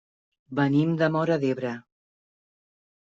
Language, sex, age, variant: Catalan, female, 40-49, Central